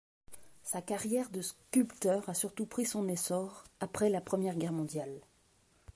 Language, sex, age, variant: French, female, 30-39, Français de métropole